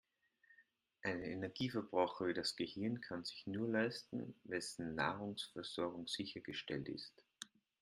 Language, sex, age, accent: German, male, 30-39, Österreichisches Deutsch